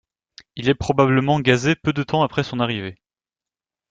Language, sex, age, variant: French, male, 19-29, Français de métropole